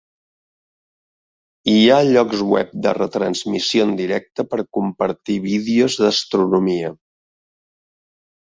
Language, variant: Catalan, Central